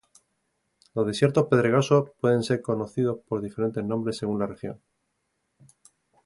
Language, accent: Spanish, España: Sur peninsular (Andalucia, Extremadura, Murcia)